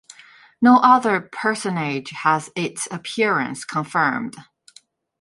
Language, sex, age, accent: English, female, 40-49, United States English